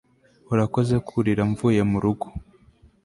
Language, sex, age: Kinyarwanda, male, 19-29